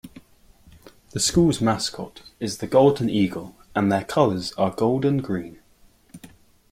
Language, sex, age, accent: English, male, 19-29, England English